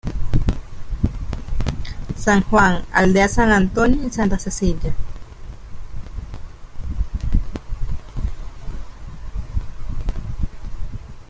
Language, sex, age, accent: Spanish, female, 19-29, Caribe: Cuba, Venezuela, Puerto Rico, República Dominicana, Panamá, Colombia caribeña, México caribeño, Costa del golfo de México